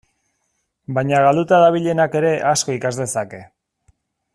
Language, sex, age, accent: Basque, male, 40-49, Erdialdekoa edo Nafarra (Gipuzkoa, Nafarroa)